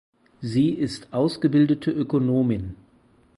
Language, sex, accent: German, male, Deutschland Deutsch